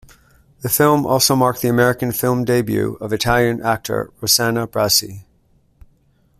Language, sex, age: English, male, 40-49